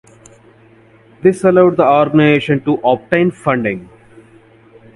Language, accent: English, India and South Asia (India, Pakistan, Sri Lanka)